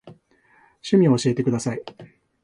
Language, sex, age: Japanese, male, 40-49